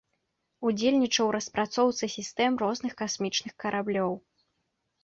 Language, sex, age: Belarusian, female, 19-29